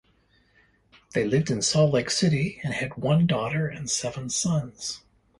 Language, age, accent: English, 60-69, Canadian English